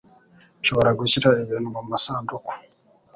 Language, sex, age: Kinyarwanda, male, 19-29